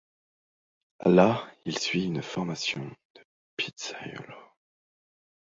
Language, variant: French, Français de métropole